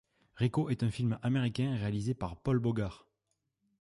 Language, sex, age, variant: French, male, 19-29, Français de métropole